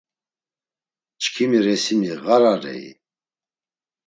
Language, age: Laz, 50-59